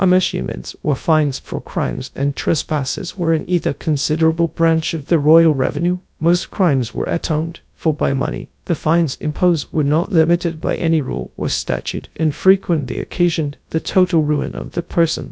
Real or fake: fake